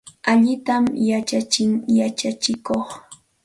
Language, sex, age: Santa Ana de Tusi Pasco Quechua, female, 30-39